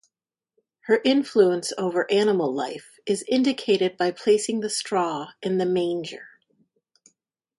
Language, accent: English, United States English